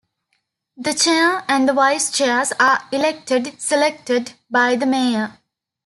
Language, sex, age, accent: English, female, 19-29, India and South Asia (India, Pakistan, Sri Lanka)